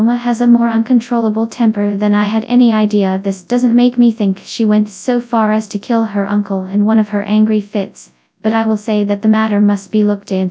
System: TTS, FastPitch